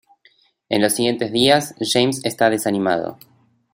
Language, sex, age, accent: Spanish, male, 30-39, Rioplatense: Argentina, Uruguay, este de Bolivia, Paraguay